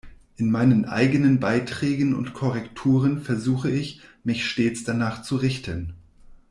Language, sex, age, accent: German, male, 40-49, Deutschland Deutsch